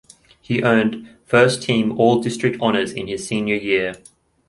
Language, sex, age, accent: English, male, 19-29, Australian English